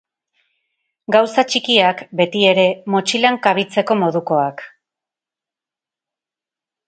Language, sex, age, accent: Basque, female, 40-49, Erdialdekoa edo Nafarra (Gipuzkoa, Nafarroa)